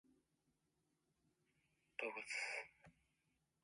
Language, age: Japanese, 19-29